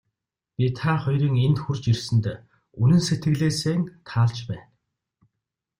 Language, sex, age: Mongolian, male, 30-39